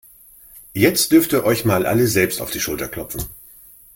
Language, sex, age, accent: German, male, 50-59, Deutschland Deutsch